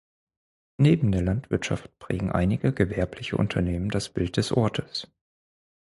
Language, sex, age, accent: German, male, 30-39, Deutschland Deutsch